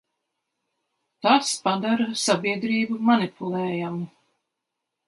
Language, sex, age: Latvian, female, 60-69